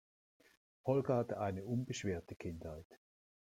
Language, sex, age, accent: German, male, 60-69, Schweizerdeutsch